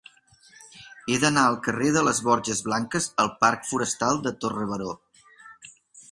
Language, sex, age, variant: Catalan, male, 40-49, Septentrional